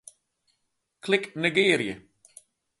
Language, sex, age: Western Frisian, male, 50-59